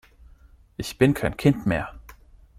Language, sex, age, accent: German, male, 19-29, Deutschland Deutsch